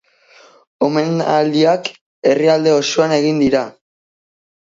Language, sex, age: Basque, female, 40-49